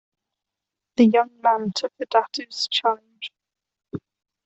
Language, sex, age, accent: English, female, 30-39, Welsh English